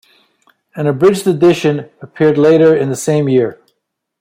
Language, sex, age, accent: English, male, 70-79, United States English